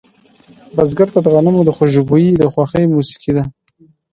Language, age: Pashto, 19-29